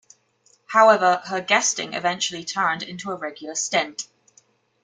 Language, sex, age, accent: English, female, 30-39, England English